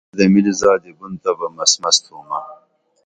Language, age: Dameli, 50-59